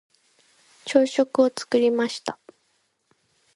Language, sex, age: Japanese, female, 19-29